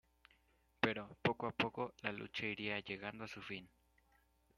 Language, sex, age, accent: Spanish, male, under 19, México